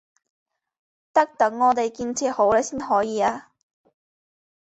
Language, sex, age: Chinese, female, 19-29